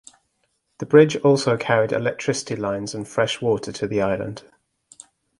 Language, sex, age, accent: English, male, 40-49, England English